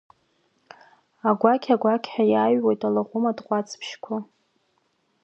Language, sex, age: Abkhazian, female, 19-29